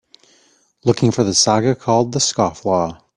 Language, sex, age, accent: English, male, 40-49, United States English